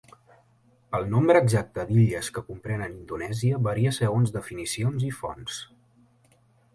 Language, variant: Catalan, Central